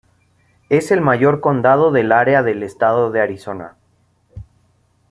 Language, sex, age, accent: Spanish, male, 30-39, México